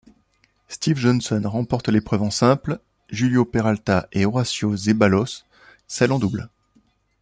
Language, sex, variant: French, male, Français de métropole